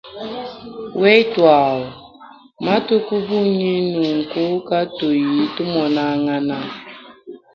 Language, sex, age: Luba-Lulua, female, 19-29